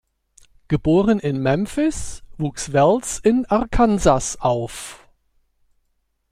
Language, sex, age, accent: German, male, 50-59, Deutschland Deutsch